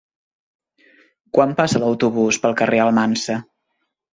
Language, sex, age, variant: Catalan, male, 19-29, Central